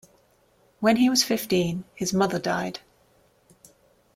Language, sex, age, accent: English, female, 30-39, England English